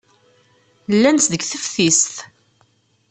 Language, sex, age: Kabyle, female, 30-39